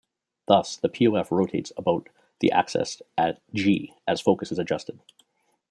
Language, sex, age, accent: English, male, 30-39, Canadian English